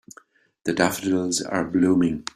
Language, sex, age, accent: English, male, 60-69, Irish English